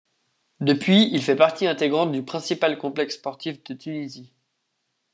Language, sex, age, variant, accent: French, male, under 19, Français d'Europe, Français de Suisse